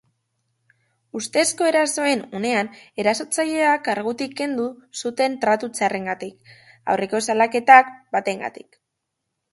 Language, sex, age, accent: Basque, female, under 19, Mendebalekoa (Araba, Bizkaia, Gipuzkoako mendebaleko herri batzuk)